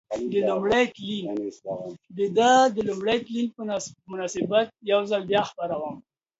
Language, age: Pashto, 50-59